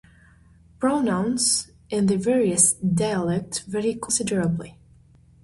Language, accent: English, United States English